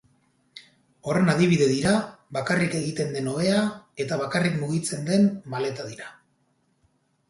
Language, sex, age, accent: Basque, male, 40-49, Mendebalekoa (Araba, Bizkaia, Gipuzkoako mendebaleko herri batzuk)